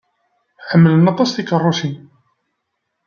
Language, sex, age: Kabyle, male, 30-39